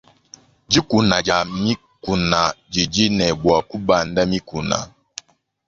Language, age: Luba-Lulua, 19-29